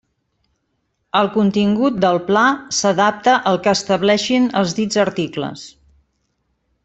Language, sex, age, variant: Catalan, female, 50-59, Central